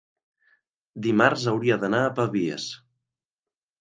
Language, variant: Catalan, Nord-Occidental